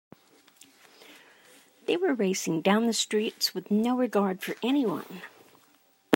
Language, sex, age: English, female, 60-69